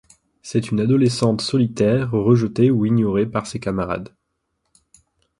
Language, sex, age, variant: French, male, 19-29, Français de métropole